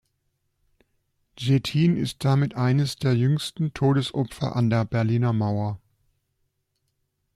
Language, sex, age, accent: German, male, 40-49, Deutschland Deutsch